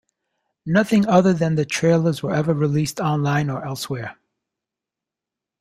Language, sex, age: English, male, 40-49